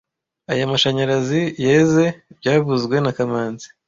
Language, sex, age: Kinyarwanda, male, 19-29